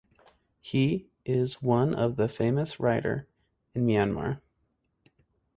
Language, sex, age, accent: English, male, 19-29, United States English